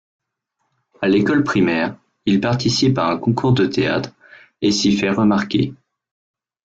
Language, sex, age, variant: French, male, under 19, Français de métropole